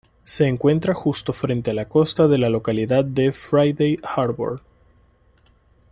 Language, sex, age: Spanish, male, 30-39